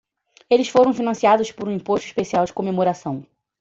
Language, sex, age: Portuguese, female, under 19